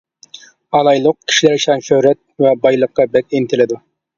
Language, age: Uyghur, 19-29